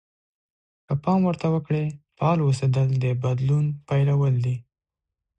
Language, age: Pashto, 19-29